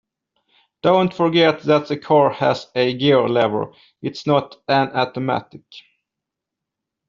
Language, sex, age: English, male, 40-49